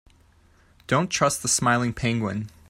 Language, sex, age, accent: English, male, 30-39, United States English